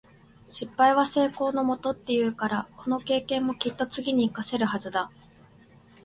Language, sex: Japanese, female